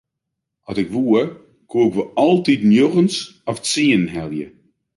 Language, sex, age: Western Frisian, male, 50-59